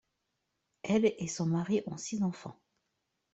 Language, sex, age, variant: French, female, 30-39, Français de métropole